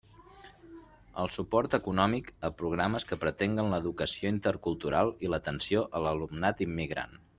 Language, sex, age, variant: Catalan, male, 30-39, Central